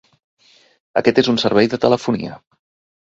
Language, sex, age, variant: Catalan, male, 40-49, Central